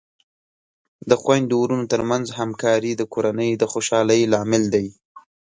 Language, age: Pashto, 19-29